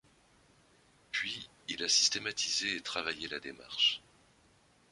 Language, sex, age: French, male, 50-59